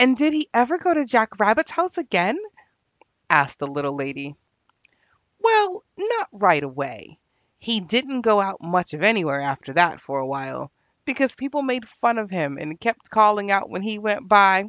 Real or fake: real